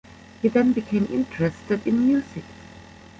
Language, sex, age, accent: English, female, 40-49, England English